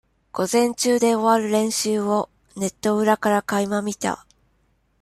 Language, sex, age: Japanese, female, 19-29